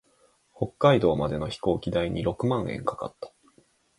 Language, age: Japanese, 30-39